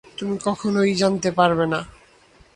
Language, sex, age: Bengali, male, 19-29